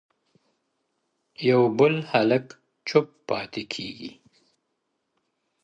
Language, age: Pashto, 50-59